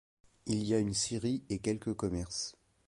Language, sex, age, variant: French, male, 19-29, Français de métropole